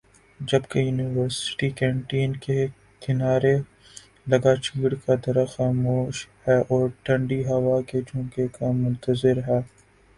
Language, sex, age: Urdu, male, 19-29